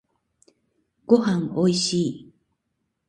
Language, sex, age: Japanese, female, 60-69